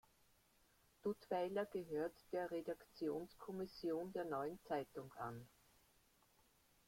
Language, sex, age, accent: German, female, 70-79, Österreichisches Deutsch